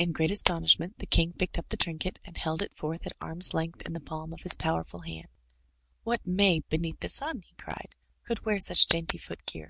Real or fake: real